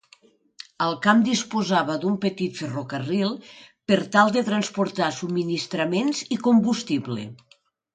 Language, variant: Catalan, Nord-Occidental